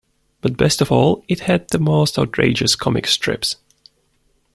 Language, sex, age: English, male, 19-29